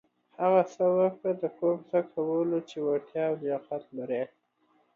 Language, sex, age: Pashto, male, 19-29